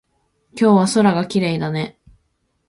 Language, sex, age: Japanese, female, 19-29